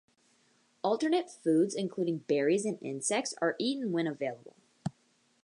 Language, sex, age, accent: English, female, under 19, United States English